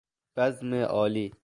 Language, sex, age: Persian, male, under 19